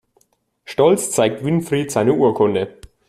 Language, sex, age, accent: German, male, 19-29, Deutschland Deutsch